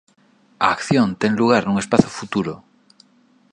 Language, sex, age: Galician, male, 40-49